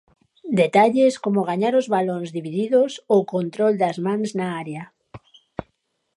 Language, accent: Galician, Oriental (común en zona oriental)